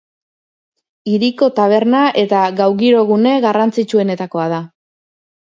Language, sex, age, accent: Basque, female, 30-39, Erdialdekoa edo Nafarra (Gipuzkoa, Nafarroa)